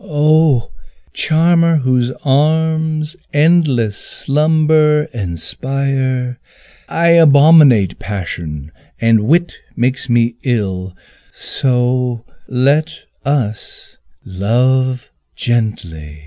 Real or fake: real